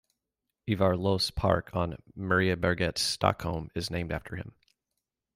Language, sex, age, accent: English, male, 30-39, United States English